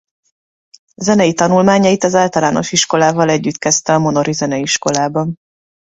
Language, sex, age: Hungarian, female, 30-39